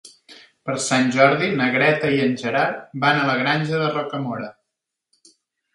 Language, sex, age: Catalan, male, 30-39